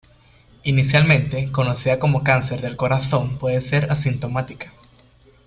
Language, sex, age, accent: Spanish, male, under 19, Caribe: Cuba, Venezuela, Puerto Rico, República Dominicana, Panamá, Colombia caribeña, México caribeño, Costa del golfo de México